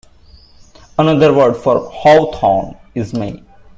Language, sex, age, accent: English, male, 19-29, India and South Asia (India, Pakistan, Sri Lanka)